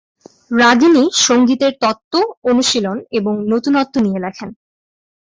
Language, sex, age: Bengali, female, under 19